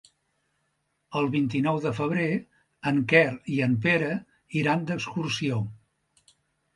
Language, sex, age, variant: Catalan, male, 70-79, Central